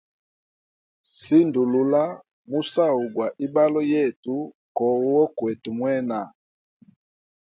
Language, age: Hemba, 40-49